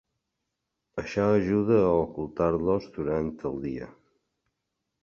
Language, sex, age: Catalan, male, 60-69